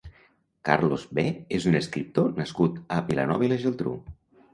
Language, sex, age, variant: Catalan, male, 50-59, Nord-Occidental